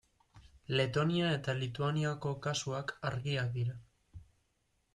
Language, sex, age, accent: Basque, male, 19-29, Mendebalekoa (Araba, Bizkaia, Gipuzkoako mendebaleko herri batzuk)